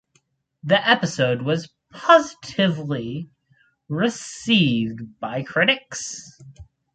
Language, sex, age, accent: English, male, under 19, United States English